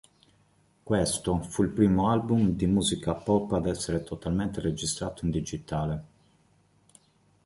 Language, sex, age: Italian, male, 30-39